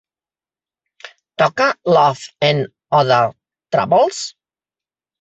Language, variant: Catalan, Central